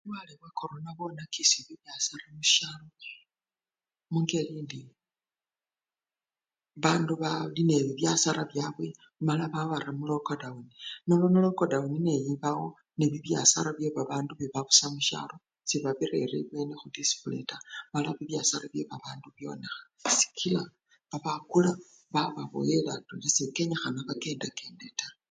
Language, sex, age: Luyia, female, 50-59